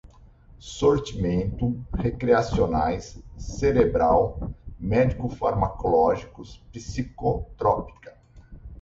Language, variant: Portuguese, Portuguese (Brasil)